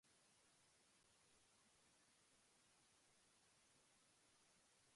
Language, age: Spanish, under 19